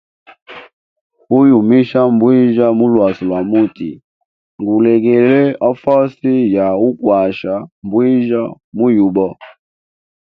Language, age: Hemba, 30-39